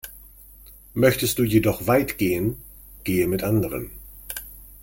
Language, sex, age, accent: German, male, 50-59, Deutschland Deutsch